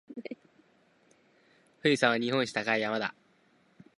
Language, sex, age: Japanese, female, 19-29